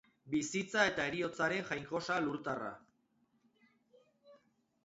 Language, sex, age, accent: Basque, male, 30-39, Mendebalekoa (Araba, Bizkaia, Gipuzkoako mendebaleko herri batzuk)